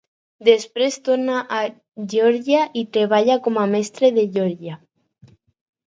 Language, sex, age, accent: Catalan, female, under 19, aprenent (recent, des del castellà)